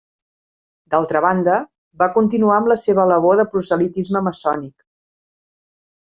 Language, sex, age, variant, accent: Catalan, female, 50-59, Central, central